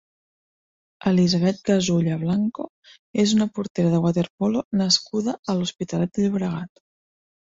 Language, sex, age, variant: Catalan, female, 30-39, Central